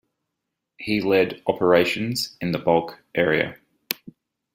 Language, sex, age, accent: English, male, 30-39, Australian English